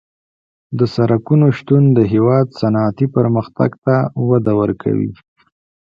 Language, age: Pashto, 19-29